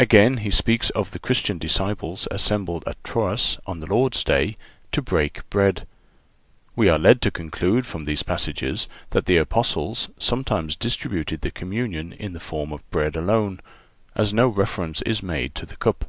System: none